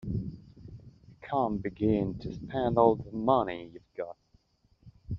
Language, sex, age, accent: English, male, 30-39, England English